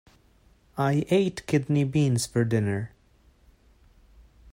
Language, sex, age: English, male, 19-29